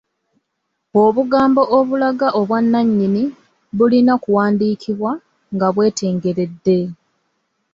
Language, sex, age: Ganda, female, 19-29